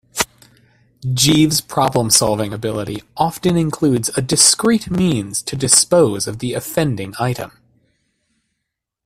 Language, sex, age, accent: English, male, 30-39, United States English